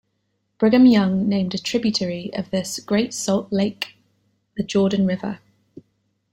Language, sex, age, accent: English, female, 19-29, England English